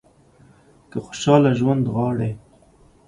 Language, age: Pashto, 30-39